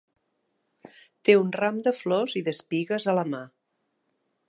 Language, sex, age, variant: Catalan, female, 50-59, Central